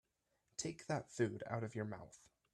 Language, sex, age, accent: English, male, 19-29, United States English